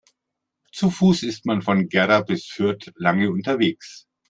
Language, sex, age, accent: German, male, 50-59, Deutschland Deutsch